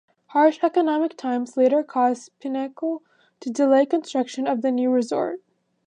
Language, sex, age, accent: English, female, under 19, United States English